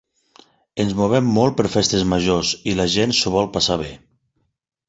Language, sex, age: Catalan, male, 40-49